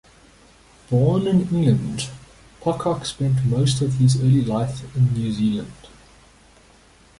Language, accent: English, Southern African (South Africa, Zimbabwe, Namibia)